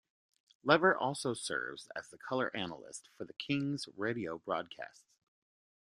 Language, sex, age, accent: English, male, 30-39, United States English